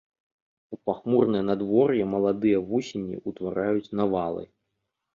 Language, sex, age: Belarusian, male, 30-39